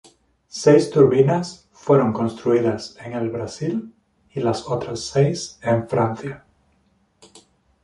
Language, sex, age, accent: Spanish, male, 30-39, España: Sur peninsular (Andalucia, Extremadura, Murcia)